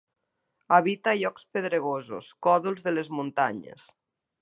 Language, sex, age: Catalan, female, 30-39